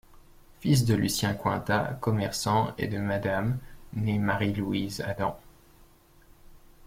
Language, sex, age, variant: French, male, 19-29, Français de métropole